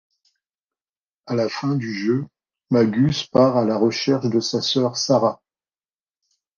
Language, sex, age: French, male, 50-59